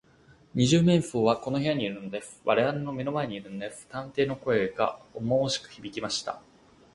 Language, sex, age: Japanese, male, under 19